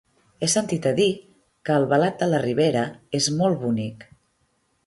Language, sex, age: Catalan, female, 30-39